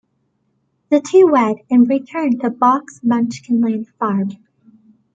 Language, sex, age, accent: English, female, 19-29, United States English